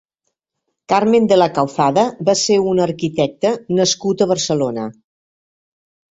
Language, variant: Catalan, Septentrional